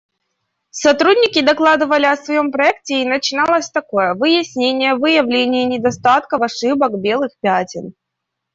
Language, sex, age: Russian, female, 19-29